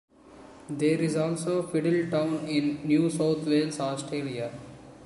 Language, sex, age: English, male, 19-29